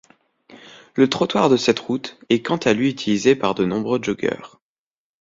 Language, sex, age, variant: French, male, under 19, Français d'Europe